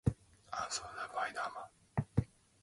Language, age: English, 19-29